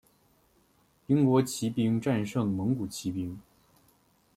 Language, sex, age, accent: Chinese, male, under 19, 出生地：黑龙江省